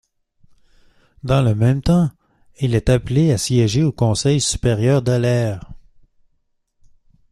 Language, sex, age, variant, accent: French, male, 19-29, Français d'Amérique du Nord, Français du Canada